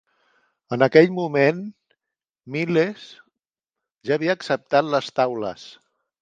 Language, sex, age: Catalan, male, 50-59